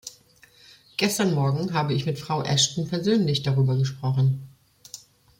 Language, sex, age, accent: German, female, 50-59, Deutschland Deutsch